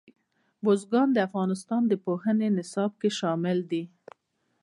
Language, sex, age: Pashto, female, 30-39